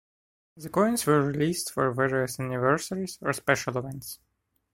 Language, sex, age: English, male, 19-29